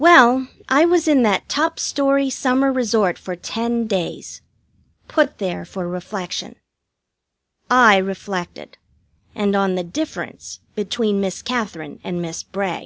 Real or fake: real